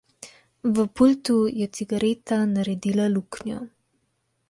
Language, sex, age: Slovenian, female, 19-29